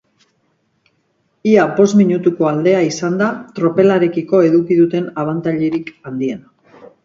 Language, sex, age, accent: Basque, female, 50-59, Mendebalekoa (Araba, Bizkaia, Gipuzkoako mendebaleko herri batzuk)